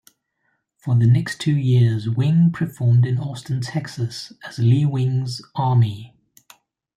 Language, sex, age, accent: English, male, 40-49, England English